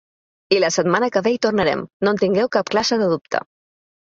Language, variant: Catalan, Balear